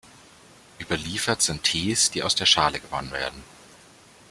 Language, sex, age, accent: German, male, 19-29, Deutschland Deutsch